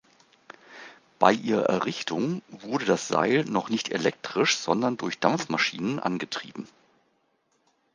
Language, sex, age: German, male, 50-59